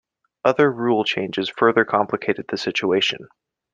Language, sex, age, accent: English, male, 19-29, United States English